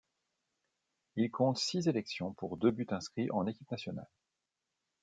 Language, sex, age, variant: French, male, 40-49, Français de métropole